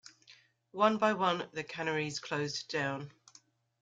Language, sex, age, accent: English, female, 40-49, England English